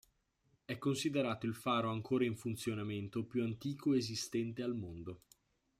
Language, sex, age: Italian, male, 19-29